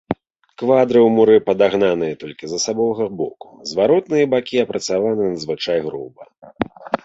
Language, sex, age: Belarusian, male, 30-39